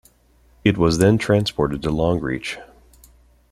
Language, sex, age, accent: English, male, 19-29, United States English